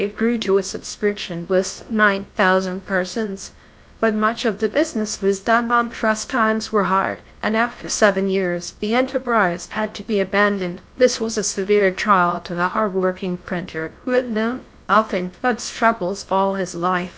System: TTS, GlowTTS